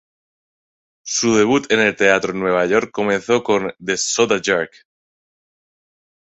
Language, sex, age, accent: Spanish, male, 30-39, España: Norte peninsular (Asturias, Castilla y León, Cantabria, País Vasco, Navarra, Aragón, La Rioja, Guadalajara, Cuenca)